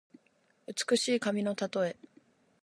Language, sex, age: Japanese, female, 19-29